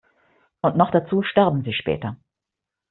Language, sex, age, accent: German, female, 50-59, Deutschland Deutsch